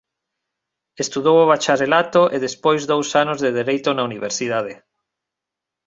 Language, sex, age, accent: Galician, male, 30-39, Normativo (estándar)